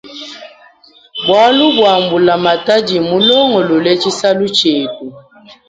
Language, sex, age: Luba-Lulua, female, 19-29